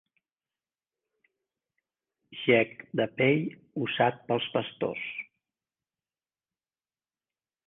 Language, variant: Catalan, Central